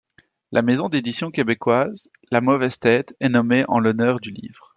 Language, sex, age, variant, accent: French, male, 30-39, Français d'Europe, Français de Belgique